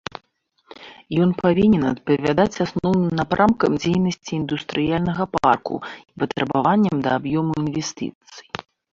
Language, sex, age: Belarusian, female, 40-49